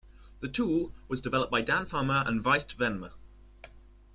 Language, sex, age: English, male, under 19